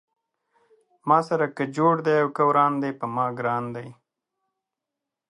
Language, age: Pashto, 30-39